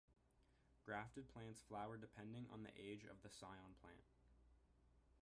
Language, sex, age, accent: English, male, 19-29, United States English